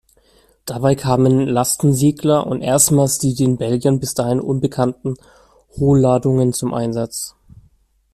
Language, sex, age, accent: German, male, 19-29, Deutschland Deutsch